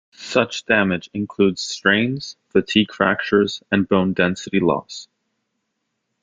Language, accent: English, United States English